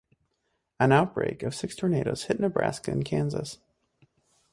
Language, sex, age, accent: English, male, 19-29, United States English